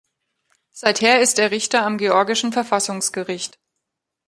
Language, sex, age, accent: German, female, 40-49, Deutschland Deutsch